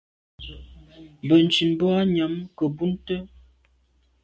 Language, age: Medumba, 30-39